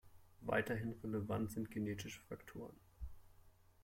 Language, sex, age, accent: German, male, 30-39, Deutschland Deutsch